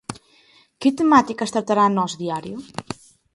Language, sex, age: Galician, female, 19-29